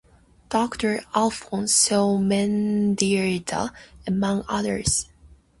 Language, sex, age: English, female, 19-29